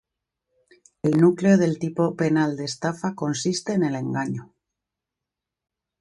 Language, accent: Spanish, España: Centro-Sur peninsular (Madrid, Toledo, Castilla-La Mancha)